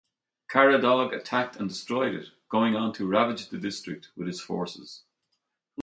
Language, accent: English, Irish English